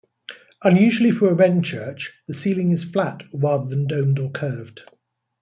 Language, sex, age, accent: English, male, 50-59, England English